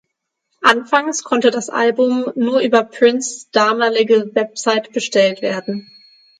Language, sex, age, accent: German, female, 19-29, Deutschland Deutsch; Hochdeutsch